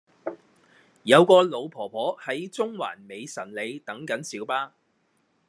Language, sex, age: Cantonese, male, 30-39